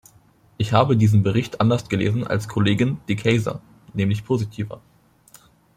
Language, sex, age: German, male, under 19